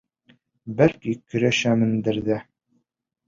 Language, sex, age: Bashkir, male, 19-29